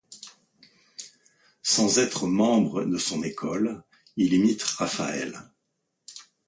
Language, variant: French, Français de métropole